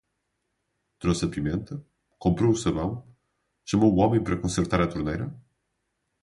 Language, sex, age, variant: Portuguese, male, 19-29, Portuguese (Portugal)